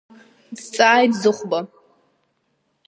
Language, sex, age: Abkhazian, female, under 19